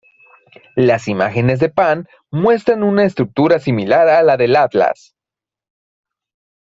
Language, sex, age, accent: Spanish, male, 19-29, México